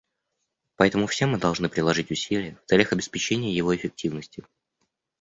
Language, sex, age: Russian, male, under 19